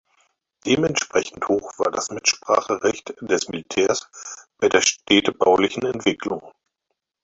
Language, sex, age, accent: German, male, 50-59, Deutschland Deutsch